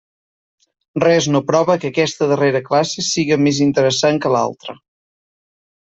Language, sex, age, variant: Catalan, male, 19-29, Central